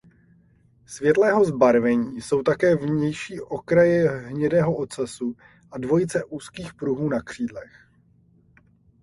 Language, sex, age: Czech, male, 30-39